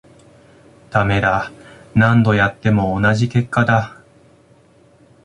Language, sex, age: Japanese, male, 19-29